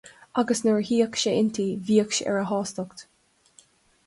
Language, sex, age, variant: Irish, female, 19-29, Gaeilge na Mumhan